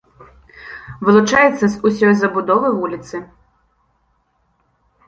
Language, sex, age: Belarusian, female, 19-29